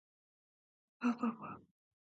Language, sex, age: Japanese, female, 19-29